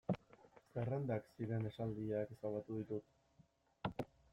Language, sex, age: Basque, male, 19-29